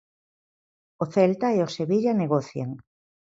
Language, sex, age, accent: Galician, female, 50-59, Normativo (estándar)